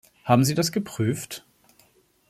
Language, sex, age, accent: German, male, 40-49, Deutschland Deutsch